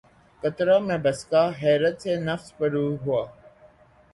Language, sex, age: Urdu, male, 19-29